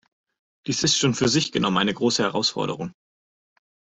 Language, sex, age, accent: German, male, 30-39, Deutschland Deutsch